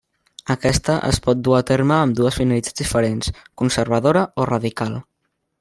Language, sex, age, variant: Catalan, male, under 19, Central